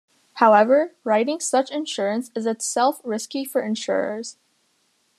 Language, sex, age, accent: English, female, under 19, United States English